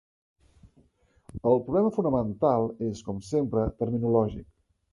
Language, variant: Catalan, Central